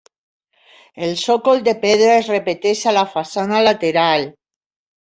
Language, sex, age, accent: Catalan, female, 60-69, valencià